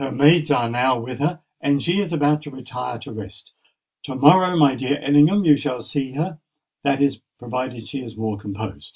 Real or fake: real